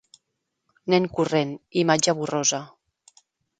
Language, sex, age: Catalan, female, 40-49